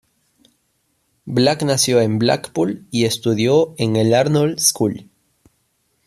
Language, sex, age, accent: Spanish, male, 19-29, Andino-Pacífico: Colombia, Perú, Ecuador, oeste de Bolivia y Venezuela andina